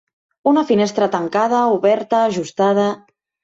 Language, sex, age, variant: Catalan, female, 19-29, Central